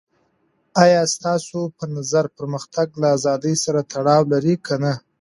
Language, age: Pashto, 30-39